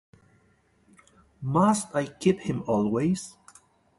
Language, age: English, 40-49